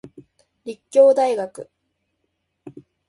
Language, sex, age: Japanese, female, under 19